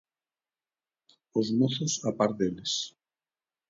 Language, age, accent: Galician, 50-59, Central (gheada)